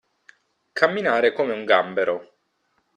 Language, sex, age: Italian, male, 30-39